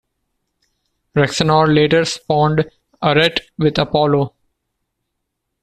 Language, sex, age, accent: English, male, 40-49, India and South Asia (India, Pakistan, Sri Lanka)